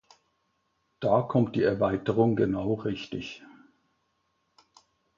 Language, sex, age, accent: German, male, 60-69, Deutschland Deutsch; Schweizerdeutsch